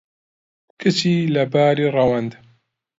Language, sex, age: Central Kurdish, male, 19-29